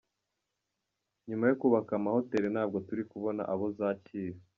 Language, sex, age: Kinyarwanda, male, 19-29